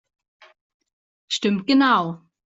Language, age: German, under 19